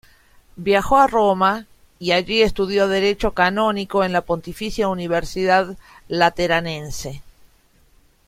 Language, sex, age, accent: Spanish, female, 50-59, Rioplatense: Argentina, Uruguay, este de Bolivia, Paraguay